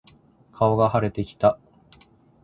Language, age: Japanese, 19-29